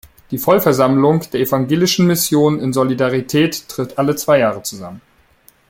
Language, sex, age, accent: German, male, 19-29, Deutschland Deutsch